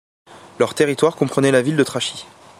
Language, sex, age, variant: French, male, 19-29, Français de métropole